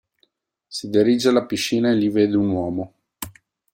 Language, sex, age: Italian, male, 30-39